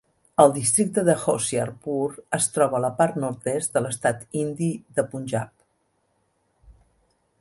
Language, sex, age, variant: Catalan, female, 60-69, Central